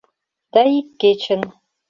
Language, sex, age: Mari, female, 50-59